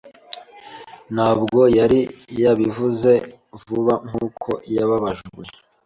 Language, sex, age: Kinyarwanda, male, 19-29